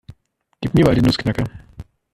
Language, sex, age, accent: German, male, 30-39, Deutschland Deutsch